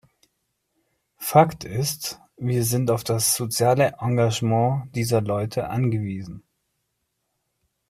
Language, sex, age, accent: German, male, 30-39, Deutschland Deutsch